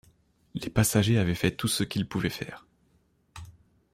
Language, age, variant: French, 30-39, Français de métropole